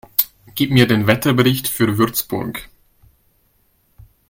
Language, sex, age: German, male, 30-39